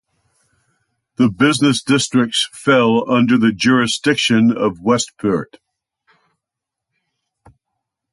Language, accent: English, United States English